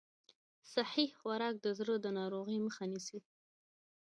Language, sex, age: Pashto, female, under 19